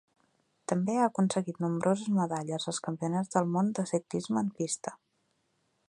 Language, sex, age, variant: Catalan, female, 30-39, Central